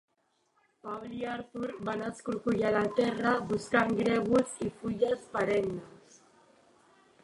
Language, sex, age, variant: Catalan, female, 50-59, Central